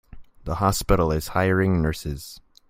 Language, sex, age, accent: English, male, 19-29, United States English